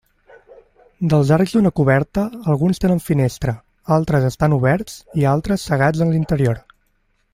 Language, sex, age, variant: Catalan, male, 19-29, Central